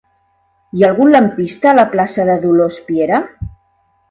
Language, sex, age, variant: Catalan, female, 50-59, Central